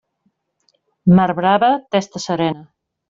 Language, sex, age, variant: Catalan, female, 30-39, Central